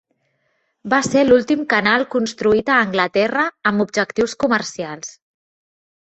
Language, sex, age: Catalan, female, 30-39